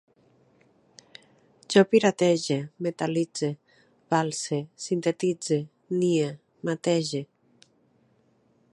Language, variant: Catalan, Central